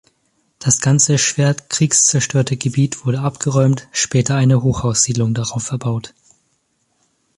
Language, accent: German, Deutschland Deutsch